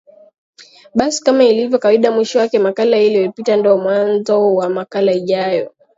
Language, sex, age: Swahili, female, 19-29